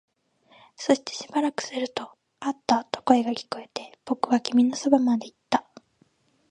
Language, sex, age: Japanese, female, 19-29